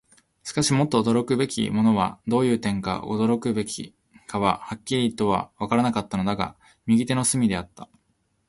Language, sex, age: Japanese, male, 19-29